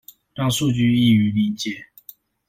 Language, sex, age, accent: Chinese, male, 19-29, 出生地：臺北市